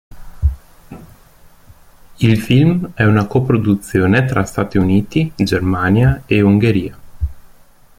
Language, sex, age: Italian, male, 30-39